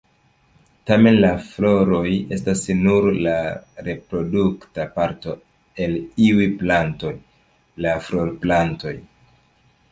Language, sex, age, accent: Esperanto, male, 30-39, Internacia